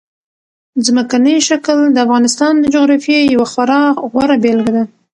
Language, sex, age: Pashto, female, 30-39